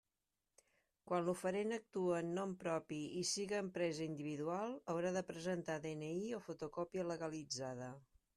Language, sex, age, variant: Catalan, female, 60-69, Central